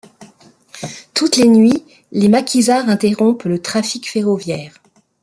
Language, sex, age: French, female, 50-59